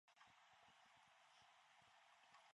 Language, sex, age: English, female, 19-29